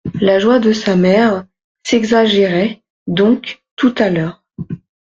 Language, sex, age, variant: French, female, 19-29, Français de métropole